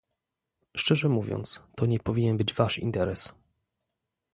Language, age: Polish, 30-39